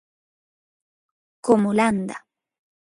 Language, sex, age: Galician, female, 30-39